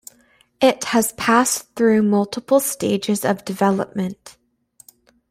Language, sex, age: English, female, 19-29